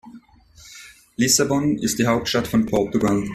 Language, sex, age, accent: German, male, 30-39, Schweizerdeutsch